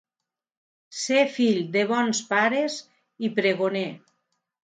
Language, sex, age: Catalan, female, 50-59